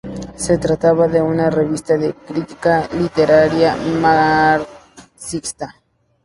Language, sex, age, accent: Spanish, female, 19-29, México